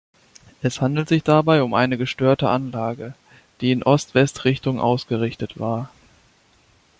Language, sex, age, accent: German, male, 19-29, Deutschland Deutsch